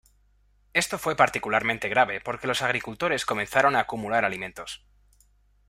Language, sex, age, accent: Spanish, male, 30-39, España: Centro-Sur peninsular (Madrid, Toledo, Castilla-La Mancha)